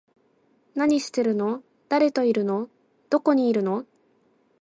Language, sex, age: Japanese, female, 19-29